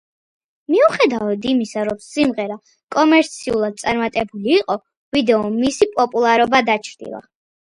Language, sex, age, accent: Georgian, female, 40-49, ჩვეულებრივი